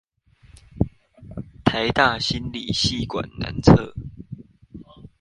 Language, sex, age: Chinese, male, 19-29